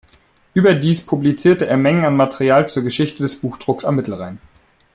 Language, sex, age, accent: German, male, 19-29, Deutschland Deutsch